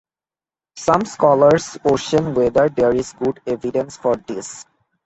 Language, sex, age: English, male, 19-29